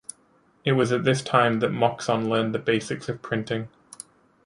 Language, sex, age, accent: English, male, 19-29, England English